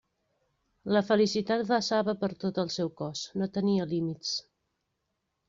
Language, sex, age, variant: Catalan, female, 30-39, Central